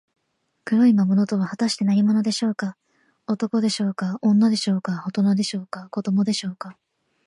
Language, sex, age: Japanese, female, 19-29